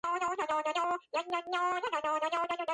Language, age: Georgian, 90+